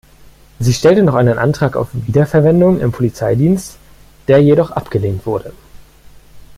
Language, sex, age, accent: German, male, 19-29, Deutschland Deutsch